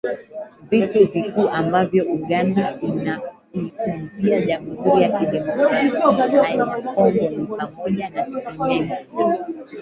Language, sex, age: Swahili, female, 19-29